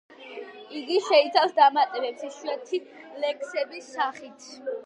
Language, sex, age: Georgian, female, under 19